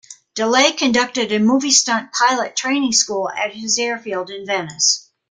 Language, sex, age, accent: English, female, 70-79, United States English